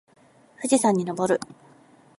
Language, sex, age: Japanese, female, 30-39